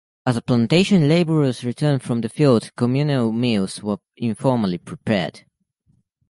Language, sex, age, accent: English, male, under 19, United States English